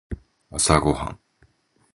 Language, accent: Japanese, 日本人